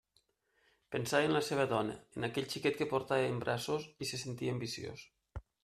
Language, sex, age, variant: Catalan, male, 30-39, Nord-Occidental